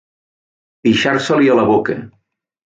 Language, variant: Catalan, Central